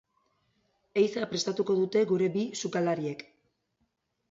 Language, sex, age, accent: Basque, female, 40-49, Erdialdekoa edo Nafarra (Gipuzkoa, Nafarroa)